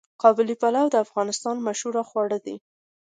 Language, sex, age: Pashto, female, 19-29